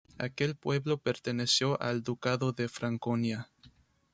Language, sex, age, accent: Spanish, male, 19-29, México